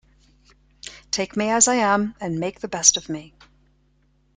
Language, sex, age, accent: English, female, 50-59, United States English